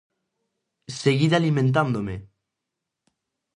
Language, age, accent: Galician, 19-29, Atlántico (seseo e gheada)